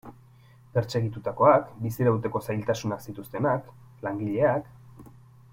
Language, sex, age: Basque, male, 19-29